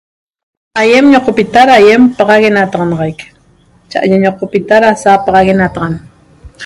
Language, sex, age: Toba, female, 40-49